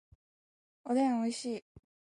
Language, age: Japanese, 19-29